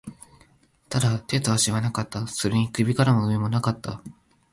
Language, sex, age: Japanese, male, 19-29